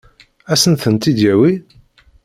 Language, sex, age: Kabyle, male, 50-59